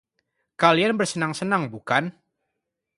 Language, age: Indonesian, 19-29